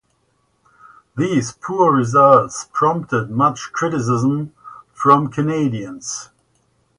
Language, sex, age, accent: English, male, 50-59, United States English